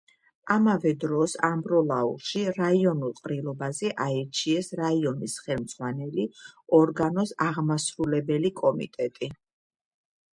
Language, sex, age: Georgian, female, 50-59